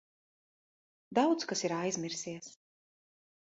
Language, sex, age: Latvian, female, 30-39